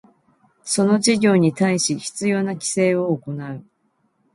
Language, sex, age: Japanese, female, 50-59